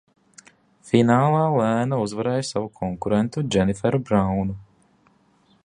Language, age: Latvian, 19-29